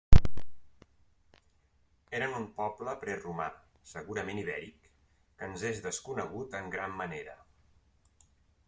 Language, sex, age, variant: Catalan, male, 40-49, Central